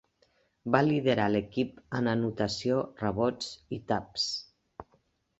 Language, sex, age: Catalan, female, 60-69